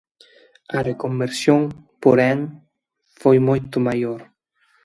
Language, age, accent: Galician, 19-29, Atlántico (seseo e gheada)